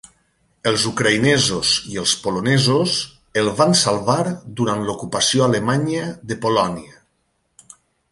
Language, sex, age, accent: Catalan, male, 40-49, valencià